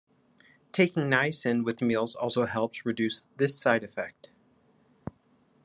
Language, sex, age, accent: English, male, 30-39, United States English